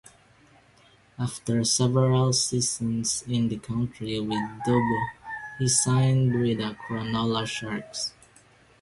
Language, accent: English, Filipino